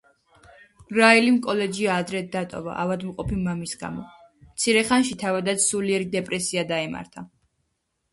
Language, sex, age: Georgian, female, under 19